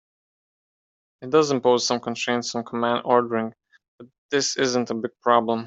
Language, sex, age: English, male, 19-29